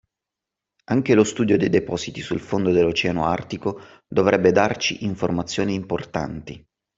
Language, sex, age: Italian, male, 30-39